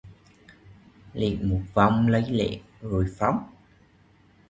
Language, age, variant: Vietnamese, 19-29, Hà Nội